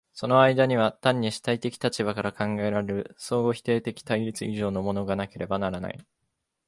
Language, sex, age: Japanese, male, 19-29